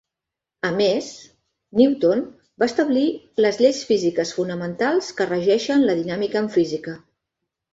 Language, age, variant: Catalan, 50-59, Central